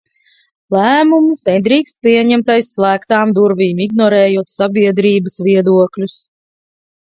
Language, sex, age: Latvian, female, 30-39